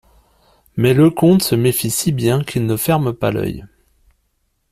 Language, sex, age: French, male, 40-49